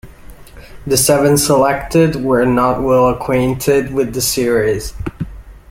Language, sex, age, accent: English, male, 19-29, United States English